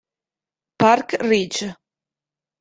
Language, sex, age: Italian, female, 19-29